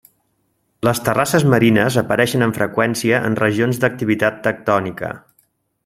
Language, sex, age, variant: Catalan, female, under 19, Central